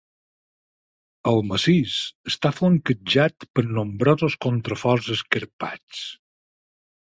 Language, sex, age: Catalan, male, 50-59